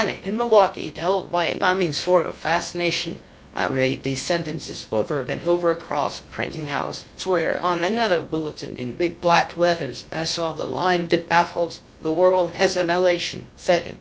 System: TTS, GlowTTS